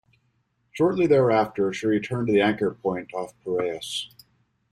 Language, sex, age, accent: English, male, 40-49, United States English